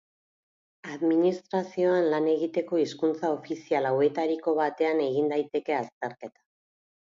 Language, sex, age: Basque, female, 40-49